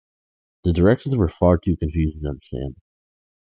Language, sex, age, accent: English, male, under 19, United States English